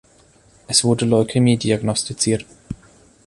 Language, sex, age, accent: German, male, 19-29, Deutschland Deutsch